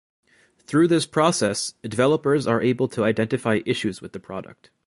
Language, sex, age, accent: English, male, 19-29, United States English